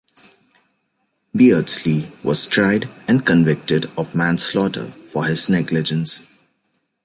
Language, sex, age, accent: English, male, 19-29, United States English